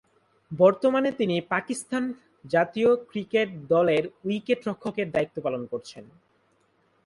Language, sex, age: Bengali, male, 19-29